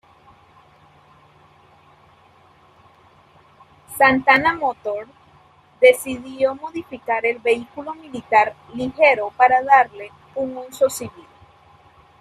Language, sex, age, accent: Spanish, female, 19-29, Caribe: Cuba, Venezuela, Puerto Rico, República Dominicana, Panamá, Colombia caribeña, México caribeño, Costa del golfo de México